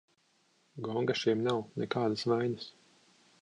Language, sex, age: Latvian, male, 40-49